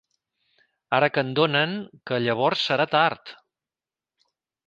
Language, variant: Catalan, Central